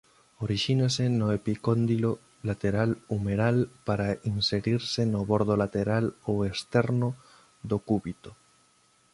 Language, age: Galician, 30-39